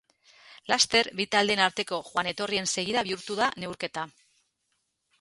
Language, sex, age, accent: Basque, female, 40-49, Mendebalekoa (Araba, Bizkaia, Gipuzkoako mendebaleko herri batzuk)